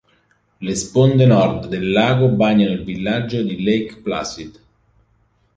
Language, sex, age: Italian, male, 30-39